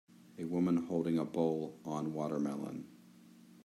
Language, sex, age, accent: English, male, 50-59, United States English